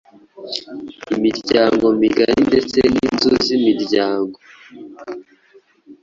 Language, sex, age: Kinyarwanda, male, 19-29